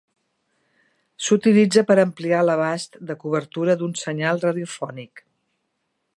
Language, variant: Catalan, Central